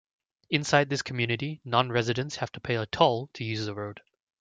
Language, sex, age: English, male, 19-29